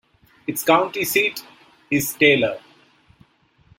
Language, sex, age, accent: English, male, 50-59, India and South Asia (India, Pakistan, Sri Lanka)